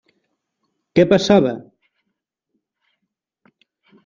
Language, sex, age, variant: Catalan, male, 60-69, Central